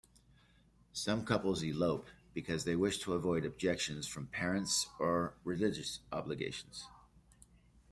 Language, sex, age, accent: English, male, 50-59, United States English